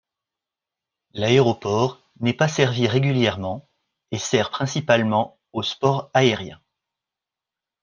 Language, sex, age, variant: French, male, 40-49, Français de métropole